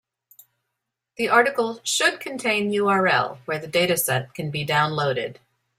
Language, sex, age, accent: English, male, 50-59, United States English